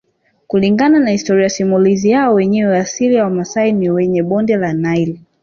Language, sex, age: Swahili, female, 19-29